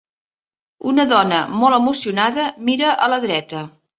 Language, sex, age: Catalan, female, 60-69